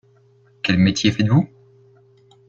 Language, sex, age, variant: French, male, 19-29, Français de métropole